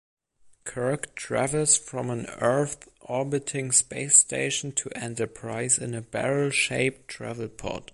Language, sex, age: English, male, under 19